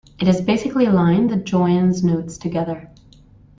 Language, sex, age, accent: English, female, 19-29, United States English